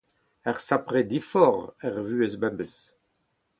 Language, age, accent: Breton, 70-79, Leoneg